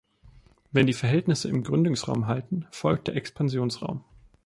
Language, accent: German, Deutschland Deutsch